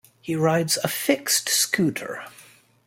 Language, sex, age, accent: English, male, 30-39, United States English